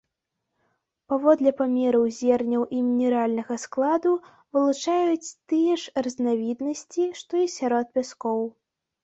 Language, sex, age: Belarusian, female, under 19